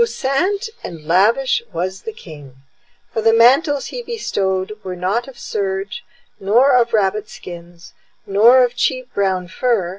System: none